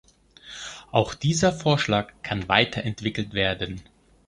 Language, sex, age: German, male, 30-39